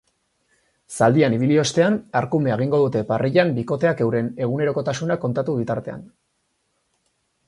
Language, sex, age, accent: Basque, male, 19-29, Erdialdekoa edo Nafarra (Gipuzkoa, Nafarroa)